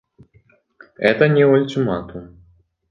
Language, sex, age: Russian, male, 19-29